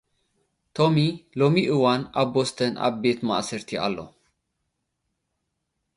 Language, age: Tigrinya, 19-29